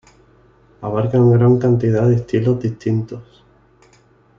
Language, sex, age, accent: Spanish, male, 30-39, España: Sur peninsular (Andalucia, Extremadura, Murcia)